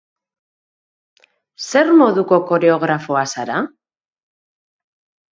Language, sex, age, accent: Basque, female, 40-49, Mendebalekoa (Araba, Bizkaia, Gipuzkoako mendebaleko herri batzuk)